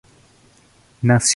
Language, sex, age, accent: Spanish, male, 19-29, América central